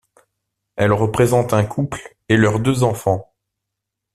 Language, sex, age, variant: French, male, 30-39, Français de métropole